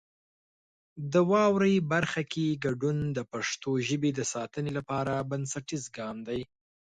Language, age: Pashto, 19-29